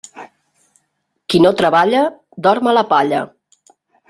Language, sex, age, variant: Catalan, female, 40-49, Central